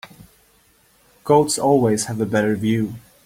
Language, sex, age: English, male, 30-39